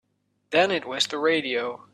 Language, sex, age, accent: English, male, 19-29, United States English